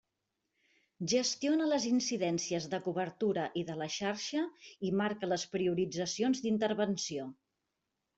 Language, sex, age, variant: Catalan, female, 40-49, Central